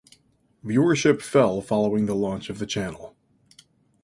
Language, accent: English, United States English